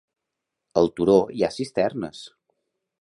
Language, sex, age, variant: Catalan, male, 30-39, Balear